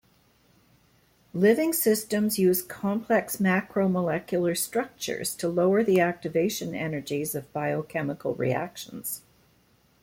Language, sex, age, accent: English, female, 60-69, Canadian English